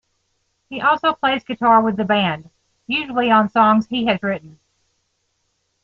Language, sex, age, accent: English, female, 40-49, United States English